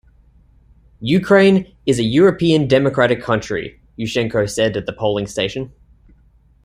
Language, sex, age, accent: English, male, 19-29, Australian English